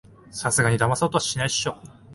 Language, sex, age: Japanese, male, 19-29